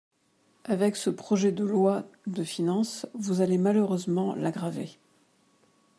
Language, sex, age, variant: French, female, 40-49, Français de métropole